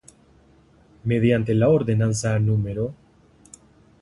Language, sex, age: Spanish, male, 19-29